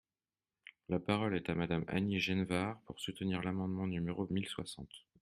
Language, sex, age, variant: French, male, 40-49, Français de métropole